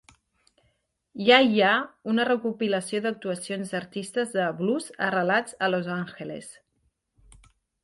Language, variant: Catalan, Nord-Occidental